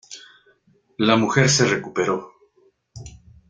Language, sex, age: Spanish, male, 40-49